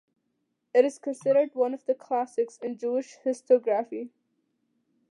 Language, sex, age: English, female, under 19